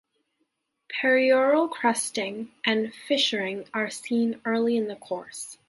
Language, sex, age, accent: English, female, 19-29, Canadian English